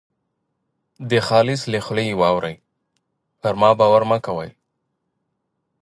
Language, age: Pashto, 19-29